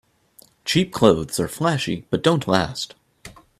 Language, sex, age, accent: English, male, 19-29, United States English